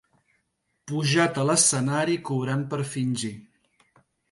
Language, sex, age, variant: Catalan, male, 50-59, Central